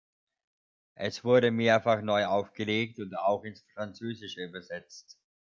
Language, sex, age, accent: German, male, 30-39, Österreichisches Deutsch